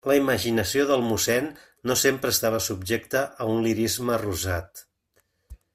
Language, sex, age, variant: Catalan, male, 50-59, Central